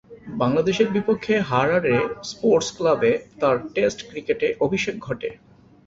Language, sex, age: Bengali, male, 30-39